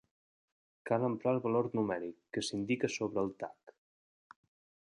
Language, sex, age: Catalan, male, 30-39